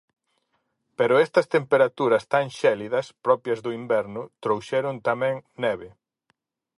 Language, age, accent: Galician, 40-49, Oriental (común en zona oriental)